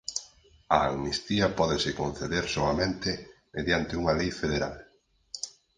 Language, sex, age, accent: Galician, male, 40-49, Oriental (común en zona oriental)